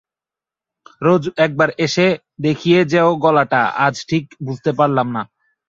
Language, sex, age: Bengali, male, 19-29